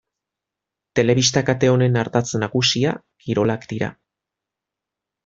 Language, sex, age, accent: Basque, male, 30-39, Mendebalekoa (Araba, Bizkaia, Gipuzkoako mendebaleko herri batzuk)